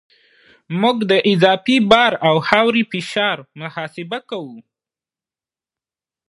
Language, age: Pashto, 19-29